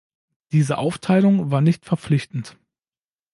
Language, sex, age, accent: German, male, 40-49, Deutschland Deutsch